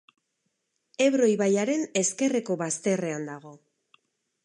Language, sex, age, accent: Basque, female, 50-59, Erdialdekoa edo Nafarra (Gipuzkoa, Nafarroa)